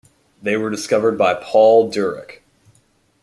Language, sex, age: English, male, under 19